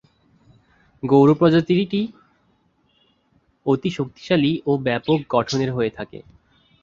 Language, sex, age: Bengali, male, under 19